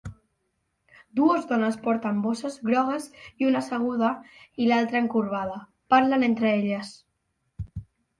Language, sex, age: Catalan, male, under 19